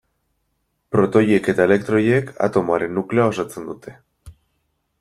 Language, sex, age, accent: Basque, male, 19-29, Erdialdekoa edo Nafarra (Gipuzkoa, Nafarroa)